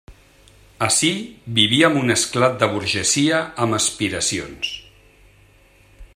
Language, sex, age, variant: Catalan, male, 40-49, Central